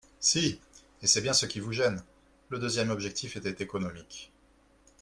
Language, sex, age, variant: French, male, 30-39, Français de métropole